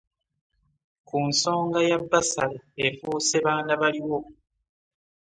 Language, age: Ganda, 19-29